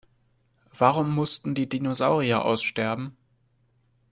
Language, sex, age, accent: German, male, 19-29, Deutschland Deutsch